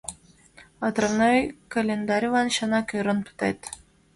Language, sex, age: Mari, female, 19-29